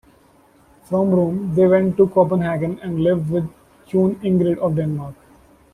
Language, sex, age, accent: English, male, 19-29, India and South Asia (India, Pakistan, Sri Lanka)